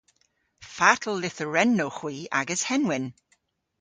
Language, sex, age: Cornish, female, 40-49